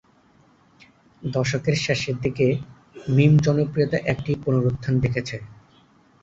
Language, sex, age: Bengali, male, 30-39